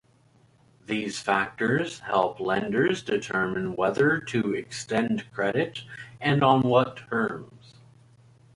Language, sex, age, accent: English, male, 40-49, United States English